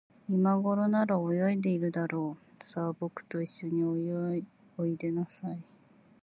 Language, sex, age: Japanese, female, 30-39